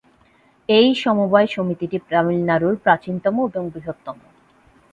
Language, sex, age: Bengali, female, 30-39